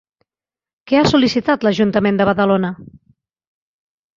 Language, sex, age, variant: Catalan, female, 40-49, Central